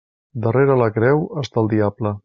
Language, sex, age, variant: Catalan, male, 40-49, Central